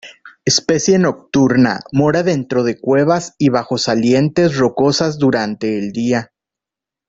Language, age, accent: Spanish, 30-39, México